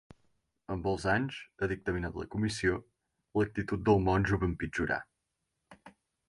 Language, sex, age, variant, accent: Catalan, male, 19-29, Central, central